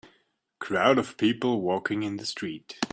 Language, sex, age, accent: English, male, 19-29, United States English